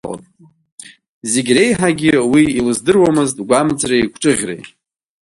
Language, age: Abkhazian, under 19